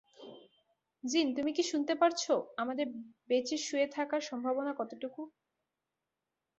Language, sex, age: Bengali, female, 19-29